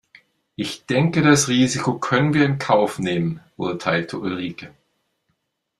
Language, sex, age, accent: German, male, 40-49, Deutschland Deutsch